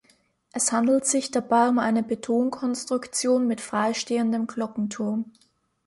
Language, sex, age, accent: German, female, 19-29, Österreichisches Deutsch